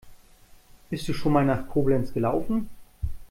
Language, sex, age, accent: German, male, 30-39, Deutschland Deutsch